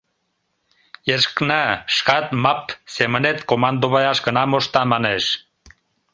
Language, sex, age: Mari, male, 50-59